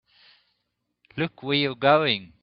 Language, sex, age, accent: English, male, 30-39, Southern African (South Africa, Zimbabwe, Namibia)